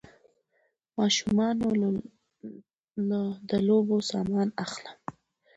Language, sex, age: Pashto, female, 19-29